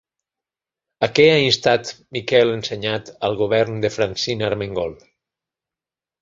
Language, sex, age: Catalan, male, 50-59